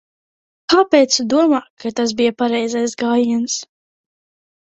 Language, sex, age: Latvian, female, under 19